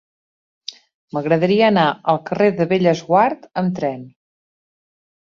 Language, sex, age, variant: Catalan, female, 40-49, Central